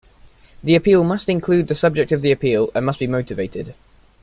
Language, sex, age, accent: English, male, under 19, England English